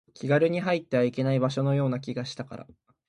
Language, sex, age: Japanese, male, 19-29